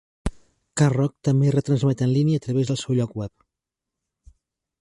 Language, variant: Catalan, Central